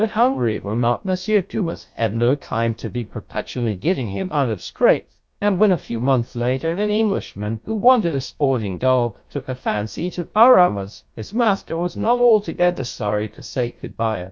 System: TTS, GlowTTS